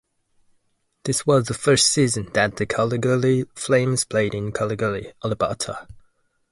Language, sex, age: English, male, 19-29